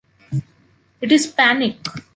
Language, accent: English, India and South Asia (India, Pakistan, Sri Lanka)